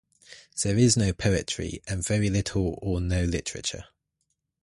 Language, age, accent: English, 19-29, England English